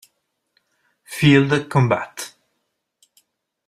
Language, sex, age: Italian, male, 60-69